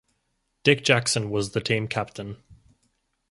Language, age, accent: English, 19-29, Australian English